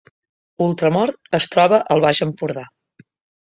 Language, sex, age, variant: Catalan, female, 40-49, Central